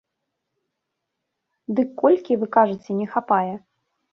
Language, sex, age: Belarusian, female, 30-39